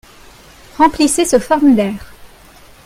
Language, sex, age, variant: French, female, 19-29, Français de métropole